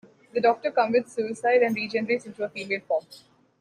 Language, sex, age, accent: English, female, 19-29, India and South Asia (India, Pakistan, Sri Lanka)